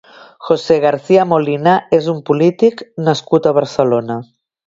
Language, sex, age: Catalan, female, 50-59